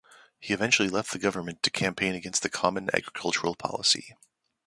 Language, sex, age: English, male, 40-49